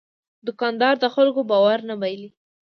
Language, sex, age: Pashto, female, under 19